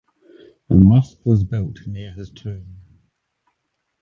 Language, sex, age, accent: English, male, 60-69, New Zealand English